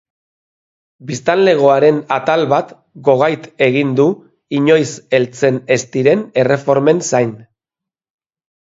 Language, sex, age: Basque, male, 50-59